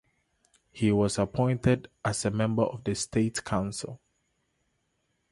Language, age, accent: English, 19-29, United States English; Southern African (South Africa, Zimbabwe, Namibia)